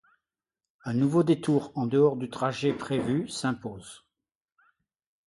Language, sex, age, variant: French, male, 70-79, Français de métropole